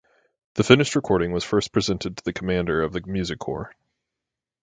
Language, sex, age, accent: English, male, 19-29, United States English